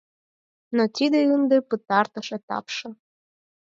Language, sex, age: Mari, female, under 19